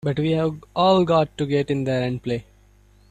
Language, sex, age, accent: English, male, 19-29, India and South Asia (India, Pakistan, Sri Lanka)